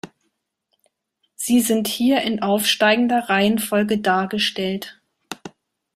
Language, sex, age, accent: German, female, 40-49, Deutschland Deutsch